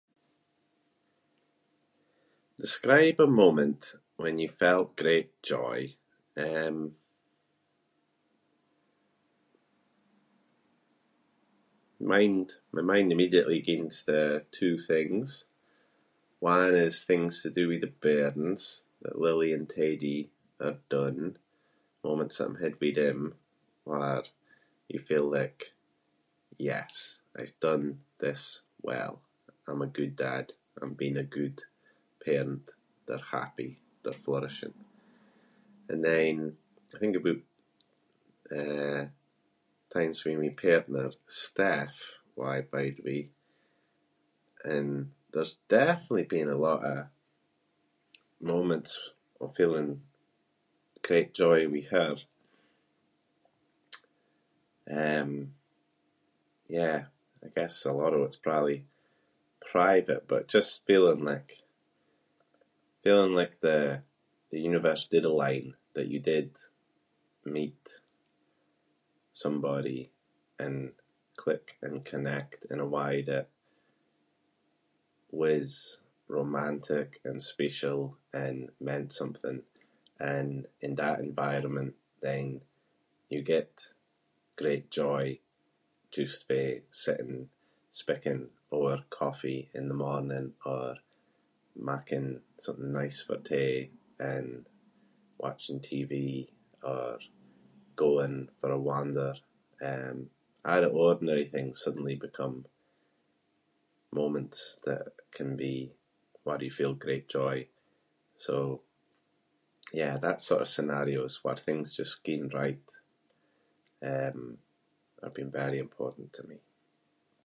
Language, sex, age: Scots, male, 30-39